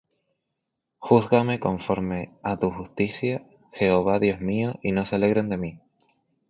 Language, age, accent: Spanish, 19-29, España: Islas Canarias